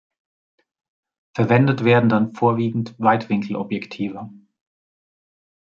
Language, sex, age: German, male, 40-49